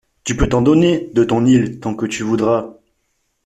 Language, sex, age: French, male, 19-29